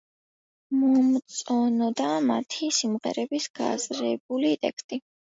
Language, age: Georgian, under 19